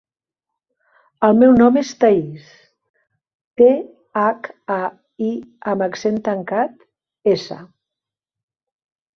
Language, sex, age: Catalan, female, 50-59